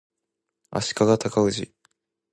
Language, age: Japanese, 19-29